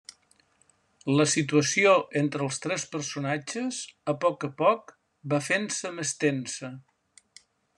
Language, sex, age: Catalan, male, 70-79